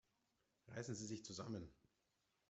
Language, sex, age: German, male, 30-39